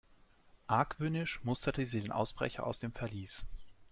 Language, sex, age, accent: German, male, 19-29, Deutschland Deutsch